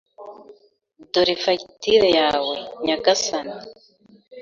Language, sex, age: Kinyarwanda, female, 19-29